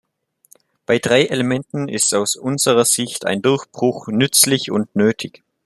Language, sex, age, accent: German, male, under 19, Deutschland Deutsch